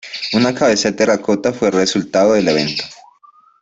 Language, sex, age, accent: Spanish, male, 19-29, Andino-Pacífico: Colombia, Perú, Ecuador, oeste de Bolivia y Venezuela andina